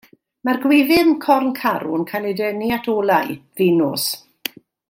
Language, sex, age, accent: Welsh, female, 60-69, Y Deyrnas Unedig Cymraeg